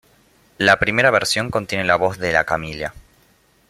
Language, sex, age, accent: Spanish, male, 19-29, Rioplatense: Argentina, Uruguay, este de Bolivia, Paraguay